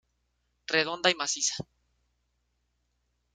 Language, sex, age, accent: Spanish, male, 19-29, México